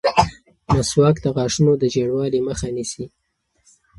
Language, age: Pashto, 19-29